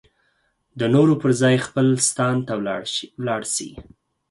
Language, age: Pashto, 30-39